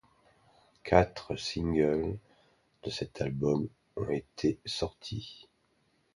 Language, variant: French, Français de métropole